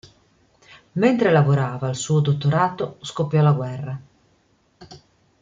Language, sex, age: Italian, female, 50-59